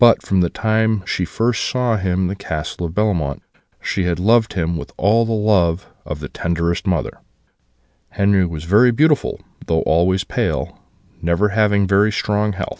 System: none